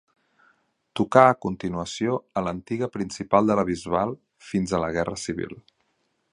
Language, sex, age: Catalan, male, 30-39